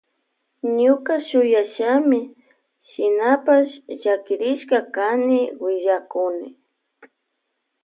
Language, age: Loja Highland Quichua, 19-29